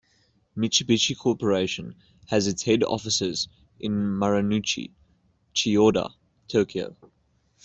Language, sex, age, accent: English, male, 19-29, Southern African (South Africa, Zimbabwe, Namibia)